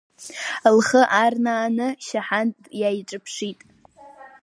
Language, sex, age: Abkhazian, female, under 19